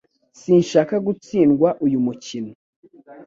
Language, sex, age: Kinyarwanda, male, under 19